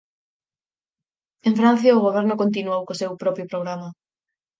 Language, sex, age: Galician, female, 19-29